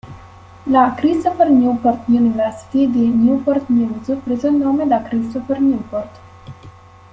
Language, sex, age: Italian, female, 19-29